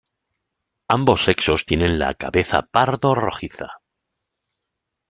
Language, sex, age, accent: Spanish, male, 60-69, España: Centro-Sur peninsular (Madrid, Toledo, Castilla-La Mancha)